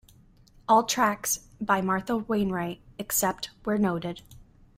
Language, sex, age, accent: English, female, 19-29, United States English